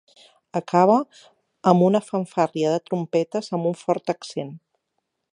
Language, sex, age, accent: Catalan, female, 50-59, central; septentrional